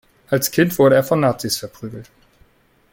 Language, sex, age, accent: German, male, 19-29, Deutschland Deutsch